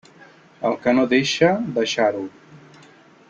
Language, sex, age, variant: Catalan, male, 50-59, Central